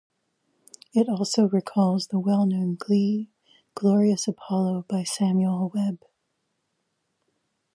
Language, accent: English, United States English